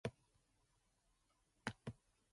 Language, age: English, 19-29